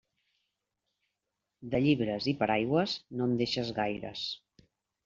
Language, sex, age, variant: Catalan, female, 40-49, Central